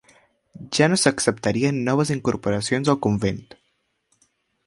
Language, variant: Catalan, Central